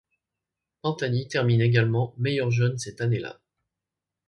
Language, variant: French, Français de métropole